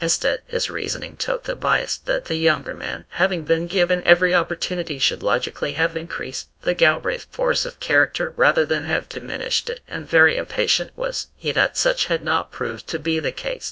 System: TTS, GradTTS